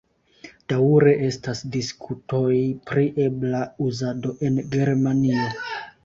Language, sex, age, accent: Esperanto, male, 19-29, Internacia